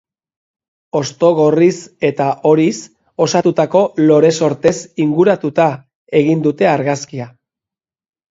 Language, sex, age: Basque, male, 50-59